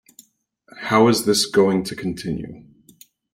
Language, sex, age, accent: English, male, 30-39, United States English